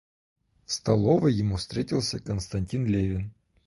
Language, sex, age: Russian, male, 30-39